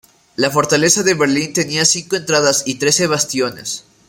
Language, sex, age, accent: Spanish, male, 19-29, Andino-Pacífico: Colombia, Perú, Ecuador, oeste de Bolivia y Venezuela andina